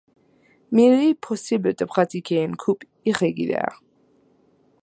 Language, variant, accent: French, Français d'Amérique du Nord, Français du Canada